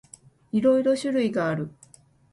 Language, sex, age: Japanese, female, 40-49